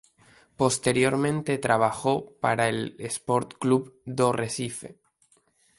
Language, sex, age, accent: Spanish, male, 19-29, España: Islas Canarias